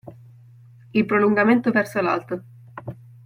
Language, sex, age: Italian, female, 19-29